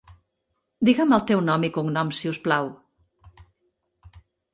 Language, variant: Catalan, Central